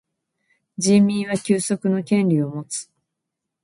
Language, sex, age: Japanese, female, 50-59